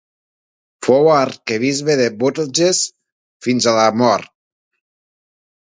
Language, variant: Catalan, Nord-Occidental